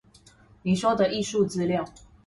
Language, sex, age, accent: Chinese, female, 19-29, 出生地：臺中市